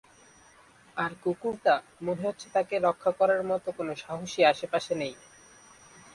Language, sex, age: Bengali, male, 19-29